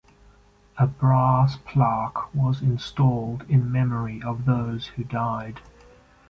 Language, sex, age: English, male, 30-39